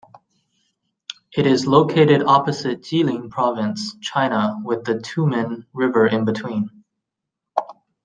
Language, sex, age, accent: English, male, 30-39, United States English